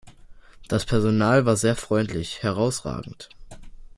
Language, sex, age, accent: German, male, under 19, Deutschland Deutsch